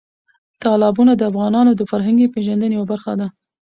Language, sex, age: Pashto, female, 19-29